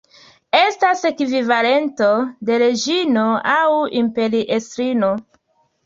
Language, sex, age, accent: Esperanto, female, 30-39, Internacia